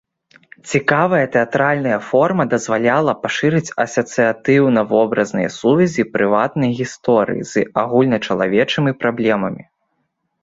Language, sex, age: Belarusian, male, under 19